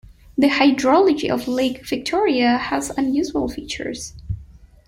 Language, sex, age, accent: English, female, 19-29, United States English